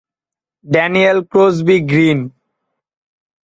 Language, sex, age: Bengali, male, 19-29